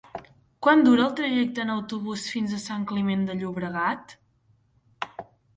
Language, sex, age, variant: Catalan, female, under 19, Central